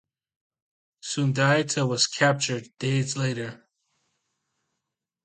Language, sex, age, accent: English, male, 30-39, United States English